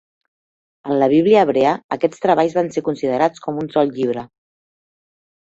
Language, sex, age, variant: Catalan, female, 40-49, Central